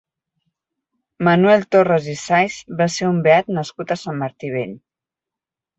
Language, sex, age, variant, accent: Catalan, female, 40-49, Central, tarragoní